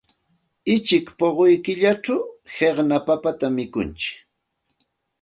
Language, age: Santa Ana de Tusi Pasco Quechua, 40-49